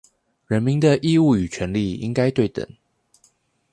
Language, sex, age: Chinese, male, 19-29